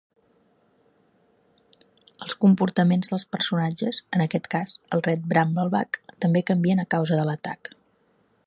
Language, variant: Catalan, Central